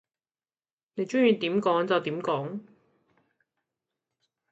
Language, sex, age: Cantonese, female, 19-29